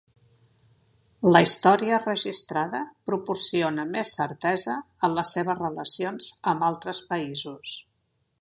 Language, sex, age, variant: Catalan, female, 70-79, Central